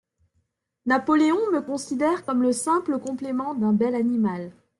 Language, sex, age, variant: French, female, 19-29, Français de métropole